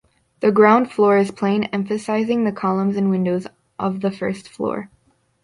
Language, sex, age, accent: English, female, under 19, United States English